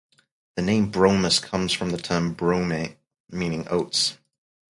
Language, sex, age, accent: English, male, 30-39, England English